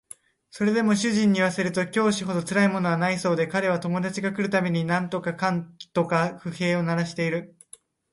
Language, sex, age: Japanese, male, under 19